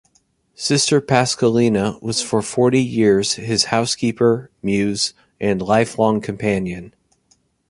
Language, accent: English, United States English